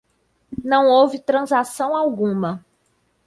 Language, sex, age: Portuguese, female, 30-39